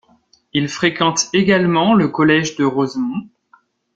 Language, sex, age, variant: French, male, 19-29, Français de métropole